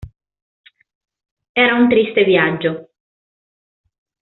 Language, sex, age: Italian, female, 19-29